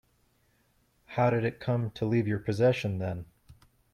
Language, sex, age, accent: English, male, 19-29, United States English